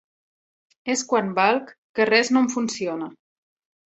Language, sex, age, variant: Catalan, female, 30-39, Central